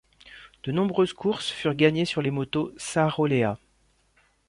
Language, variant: French, Français de métropole